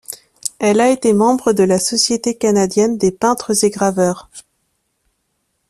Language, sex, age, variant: French, female, 30-39, Français de métropole